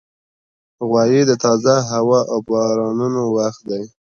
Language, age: Pashto, under 19